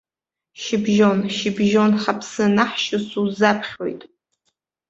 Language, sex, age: Abkhazian, female, 19-29